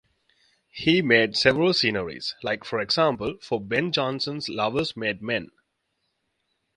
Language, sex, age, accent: English, male, 19-29, United States English